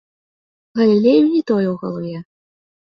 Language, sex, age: Belarusian, female, 19-29